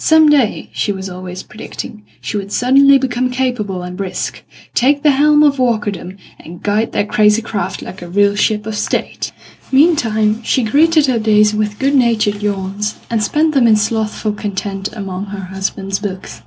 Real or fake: real